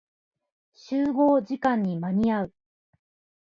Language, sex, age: Japanese, female, 40-49